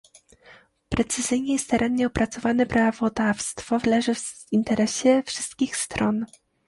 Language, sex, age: Polish, female, 19-29